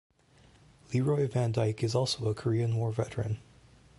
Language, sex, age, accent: English, male, 40-49, Canadian English